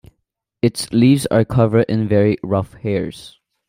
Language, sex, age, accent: English, male, under 19, India and South Asia (India, Pakistan, Sri Lanka)